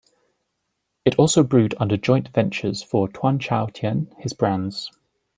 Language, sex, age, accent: English, male, 19-29, England English